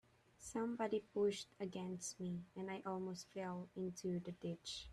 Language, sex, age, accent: English, female, 19-29, United States English